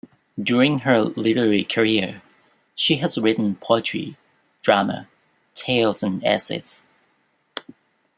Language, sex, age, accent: English, male, 30-39, United States English